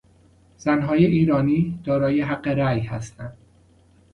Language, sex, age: Persian, male, 30-39